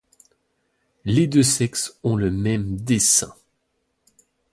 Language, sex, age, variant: French, male, 19-29, Français de métropole